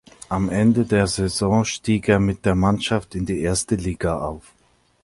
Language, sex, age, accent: German, male, 40-49, Deutschland Deutsch